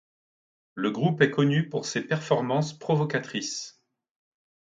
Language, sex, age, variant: French, male, 40-49, Français de métropole